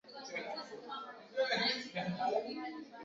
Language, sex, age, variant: Swahili, male, 30-39, Kiswahili cha Bara ya Kenya